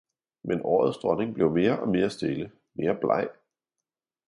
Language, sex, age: Danish, male, 40-49